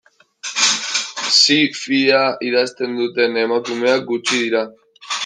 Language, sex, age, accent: Basque, male, 19-29, Mendebalekoa (Araba, Bizkaia, Gipuzkoako mendebaleko herri batzuk)